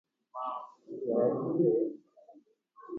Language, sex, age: Guarani, male, 19-29